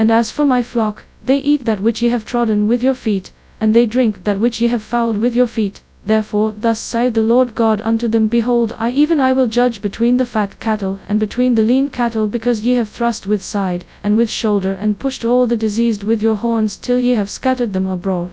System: TTS, FastPitch